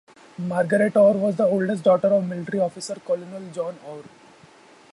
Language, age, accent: English, 19-29, India and South Asia (India, Pakistan, Sri Lanka)